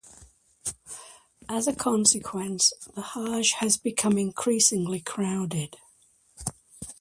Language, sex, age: English, female, 60-69